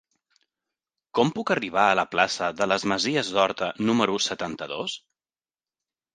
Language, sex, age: Catalan, male, 30-39